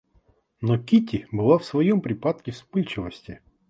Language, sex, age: Russian, male, 40-49